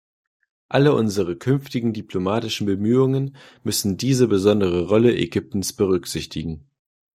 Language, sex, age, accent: German, male, 19-29, Deutschland Deutsch